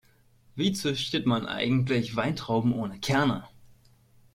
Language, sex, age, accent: German, male, 30-39, Deutschland Deutsch